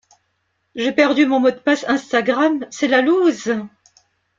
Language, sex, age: French, female, 50-59